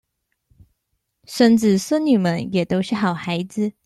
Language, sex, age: Chinese, female, 19-29